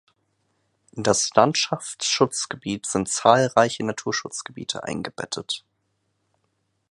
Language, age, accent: German, 19-29, Deutschland Deutsch